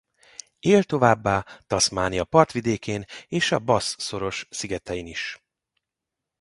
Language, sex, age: Hungarian, male, 40-49